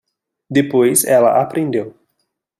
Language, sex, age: Portuguese, male, 19-29